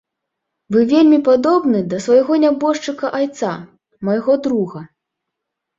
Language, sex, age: Belarusian, female, 30-39